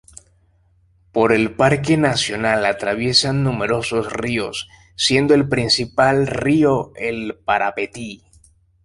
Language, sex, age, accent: Spanish, male, 19-29, Caribe: Cuba, Venezuela, Puerto Rico, República Dominicana, Panamá, Colombia caribeña, México caribeño, Costa del golfo de México